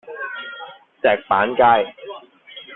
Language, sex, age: Cantonese, male, 30-39